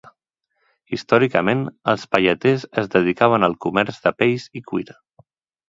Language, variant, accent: Catalan, Central, central